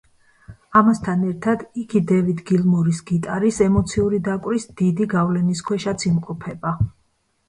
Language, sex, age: Georgian, female, 40-49